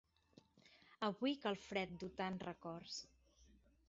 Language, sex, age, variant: Catalan, female, 30-39, Central